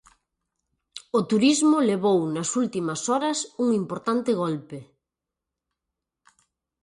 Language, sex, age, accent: Galician, female, 40-49, Atlántico (seseo e gheada)